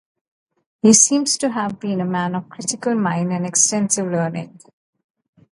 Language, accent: English, India and South Asia (India, Pakistan, Sri Lanka)